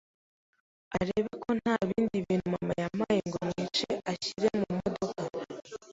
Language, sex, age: Kinyarwanda, female, 19-29